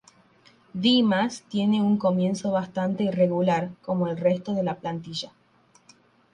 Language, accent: Spanish, Rioplatense: Argentina, Uruguay, este de Bolivia, Paraguay